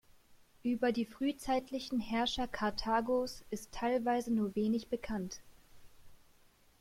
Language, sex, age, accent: German, female, 19-29, Deutschland Deutsch